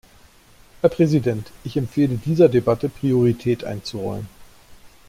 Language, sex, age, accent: German, male, 40-49, Deutschland Deutsch